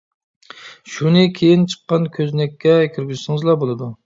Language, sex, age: Uyghur, male, 30-39